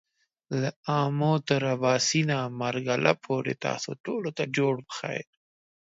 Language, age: Pashto, 19-29